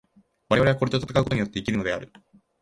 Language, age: Japanese, 19-29